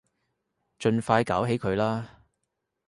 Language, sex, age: Cantonese, male, 19-29